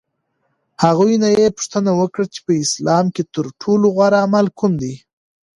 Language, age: Pashto, 30-39